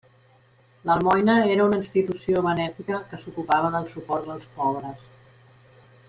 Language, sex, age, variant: Catalan, female, 50-59, Central